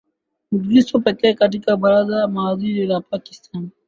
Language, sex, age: Swahili, male, 19-29